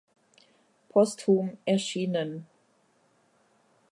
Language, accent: German, Deutschland Deutsch